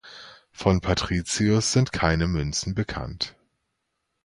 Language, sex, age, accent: German, male, 30-39, Deutschland Deutsch